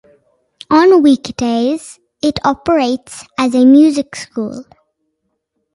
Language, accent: English, England English